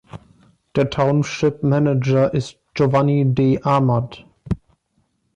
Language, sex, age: German, male, 19-29